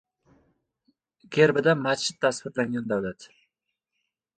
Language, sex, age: Uzbek, male, 19-29